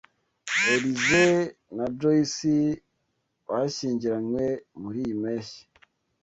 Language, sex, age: Kinyarwanda, male, 19-29